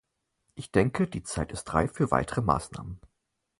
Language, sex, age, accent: German, male, 30-39, Deutschland Deutsch